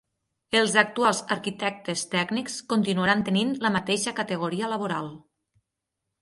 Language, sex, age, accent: Catalan, female, 30-39, Ebrenc